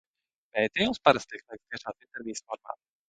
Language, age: Latvian, 30-39